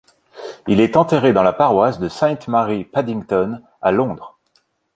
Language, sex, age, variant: French, male, 30-39, Français de métropole